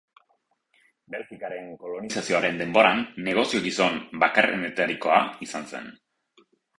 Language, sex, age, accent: Basque, male, 30-39, Mendebalekoa (Araba, Bizkaia, Gipuzkoako mendebaleko herri batzuk)